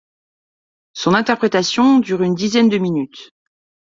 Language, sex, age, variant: French, female, 40-49, Français de métropole